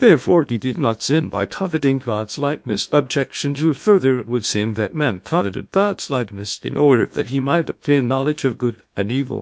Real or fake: fake